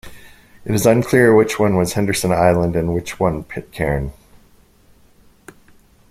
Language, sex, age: English, male, 50-59